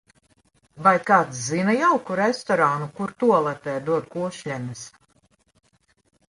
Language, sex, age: Latvian, female, 50-59